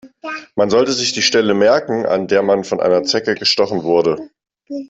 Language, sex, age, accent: German, male, 30-39, Deutschland Deutsch